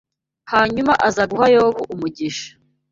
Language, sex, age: Kinyarwanda, female, 19-29